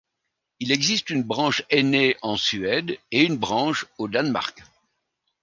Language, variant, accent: French, Français d'Europe, Français de Belgique